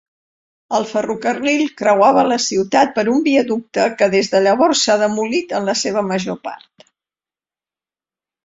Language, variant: Catalan, Central